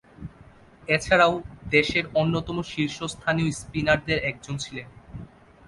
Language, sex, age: Bengali, male, 19-29